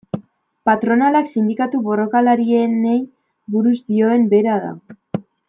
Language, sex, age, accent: Basque, female, 19-29, Mendebalekoa (Araba, Bizkaia, Gipuzkoako mendebaleko herri batzuk)